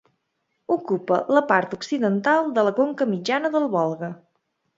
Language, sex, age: Catalan, female, 19-29